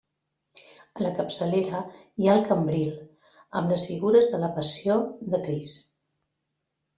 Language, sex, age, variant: Catalan, female, 40-49, Central